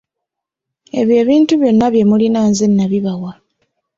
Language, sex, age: Ganda, female, 19-29